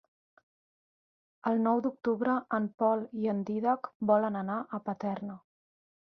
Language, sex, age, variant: Catalan, female, 19-29, Central